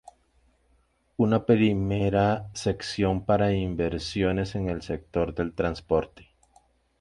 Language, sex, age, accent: Spanish, male, 30-39, Caribe: Cuba, Venezuela, Puerto Rico, República Dominicana, Panamá, Colombia caribeña, México caribeño, Costa del golfo de México